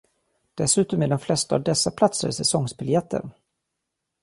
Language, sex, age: Swedish, male, 40-49